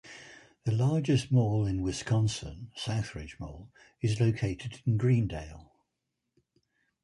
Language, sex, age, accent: English, male, 70-79, England English